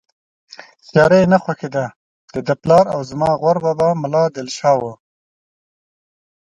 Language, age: Pashto, 30-39